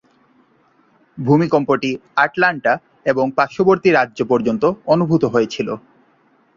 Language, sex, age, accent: Bengali, male, 19-29, প্রমিত